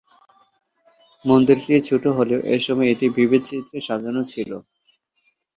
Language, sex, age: Bengali, male, 19-29